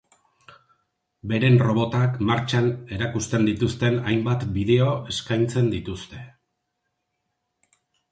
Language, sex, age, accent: Basque, male, 50-59, Erdialdekoa edo Nafarra (Gipuzkoa, Nafarroa)